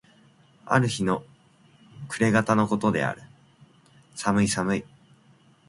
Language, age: Japanese, 19-29